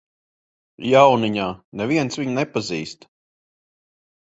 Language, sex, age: Latvian, female, 40-49